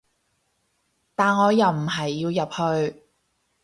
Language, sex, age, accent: Cantonese, female, 30-39, 广州音